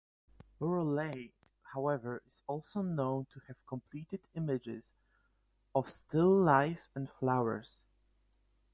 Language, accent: English, Slavic; polish